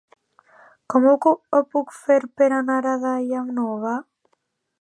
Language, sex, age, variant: Catalan, female, under 19, Alacantí